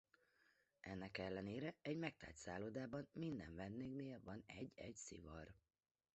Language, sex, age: Hungarian, female, 40-49